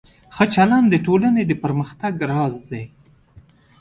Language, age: Pashto, 30-39